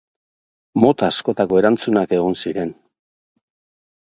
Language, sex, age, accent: Basque, male, 50-59, Mendebalekoa (Araba, Bizkaia, Gipuzkoako mendebaleko herri batzuk)